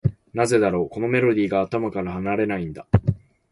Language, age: Japanese, under 19